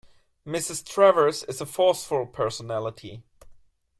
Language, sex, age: English, male, 19-29